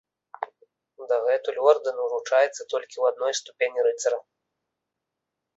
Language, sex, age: Belarusian, male, 30-39